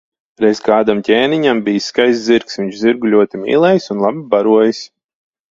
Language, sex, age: Latvian, male, 30-39